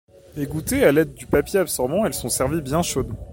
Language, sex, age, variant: French, male, 19-29, Français de métropole